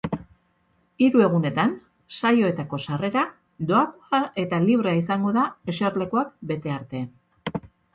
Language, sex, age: Basque, female, 40-49